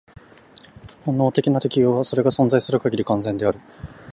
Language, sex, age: Japanese, male, 19-29